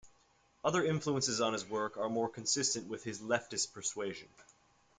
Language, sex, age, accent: English, male, 19-29, United States English